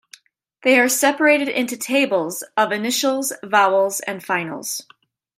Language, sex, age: English, female, 30-39